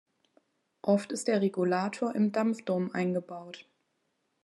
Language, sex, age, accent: German, female, 19-29, Deutschland Deutsch